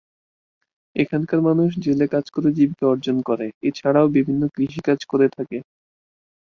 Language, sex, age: Bengali, male, 19-29